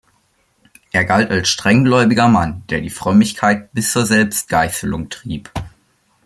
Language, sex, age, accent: German, male, under 19, Deutschland Deutsch